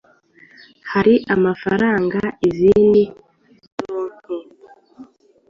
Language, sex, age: Kinyarwanda, female, 19-29